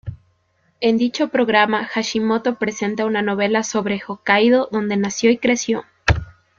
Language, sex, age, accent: Spanish, female, 19-29, Andino-Pacífico: Colombia, Perú, Ecuador, oeste de Bolivia y Venezuela andina